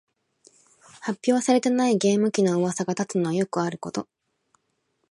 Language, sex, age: Japanese, female, 19-29